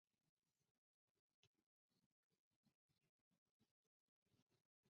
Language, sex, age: Bengali, male, 30-39